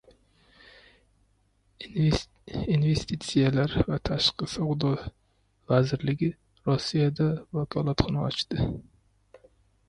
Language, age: Uzbek, 19-29